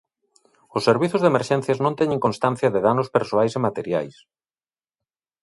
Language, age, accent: Galician, 40-49, Normativo (estándar)